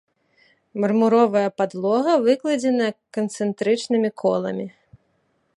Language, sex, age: Belarusian, female, 30-39